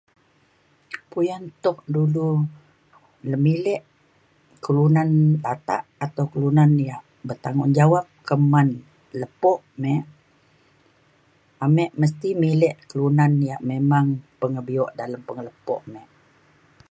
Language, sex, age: Mainstream Kenyah, female, 60-69